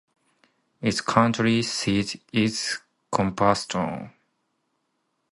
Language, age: English, 19-29